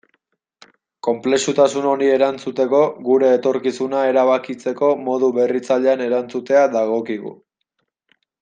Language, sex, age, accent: Basque, male, 19-29, Mendebalekoa (Araba, Bizkaia, Gipuzkoako mendebaleko herri batzuk)